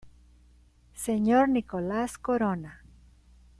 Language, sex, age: Spanish, female, 40-49